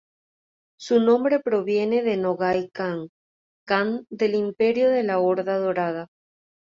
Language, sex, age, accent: Spanish, female, 30-39, Caribe: Cuba, Venezuela, Puerto Rico, República Dominicana, Panamá, Colombia caribeña, México caribeño, Costa del golfo de México